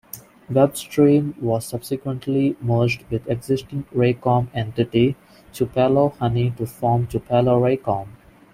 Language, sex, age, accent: English, male, 19-29, India and South Asia (India, Pakistan, Sri Lanka)